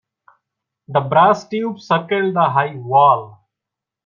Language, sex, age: English, male, 30-39